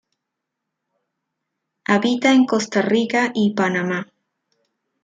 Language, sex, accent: Spanish, female, Andino-Pacífico: Colombia, Perú, Ecuador, oeste de Bolivia y Venezuela andina